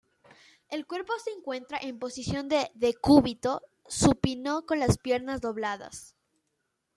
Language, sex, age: Spanish, female, 19-29